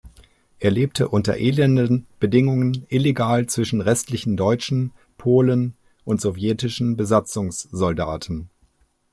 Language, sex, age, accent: German, male, 50-59, Deutschland Deutsch